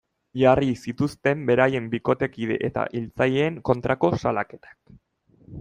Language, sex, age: Basque, male, 30-39